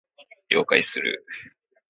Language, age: Japanese, 19-29